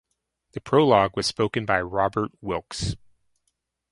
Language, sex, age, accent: English, male, 30-39, United States English